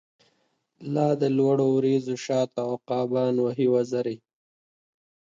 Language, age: Pashto, 19-29